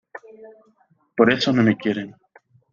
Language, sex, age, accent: Spanish, male, 19-29, Andino-Pacífico: Colombia, Perú, Ecuador, oeste de Bolivia y Venezuela andina